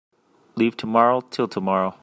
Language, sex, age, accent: English, male, 30-39, United States English